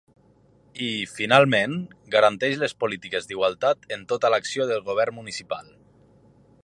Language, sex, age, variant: Catalan, male, 30-39, Nord-Occidental